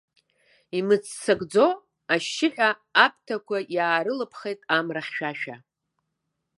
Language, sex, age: Abkhazian, female, 50-59